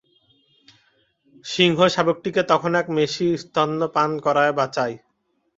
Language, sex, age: Bengali, male, 19-29